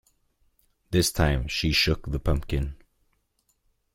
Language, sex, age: English, male, 19-29